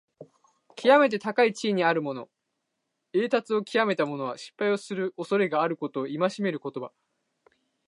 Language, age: Japanese, 19-29